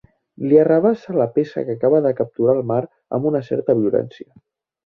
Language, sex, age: Catalan, male, 19-29